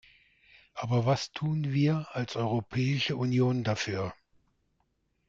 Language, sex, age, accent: German, male, 60-69, Deutschland Deutsch